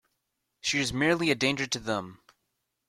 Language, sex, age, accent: English, male, under 19, United States English